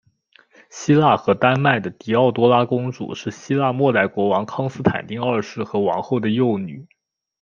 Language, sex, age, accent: Chinese, male, 19-29, 出生地：浙江省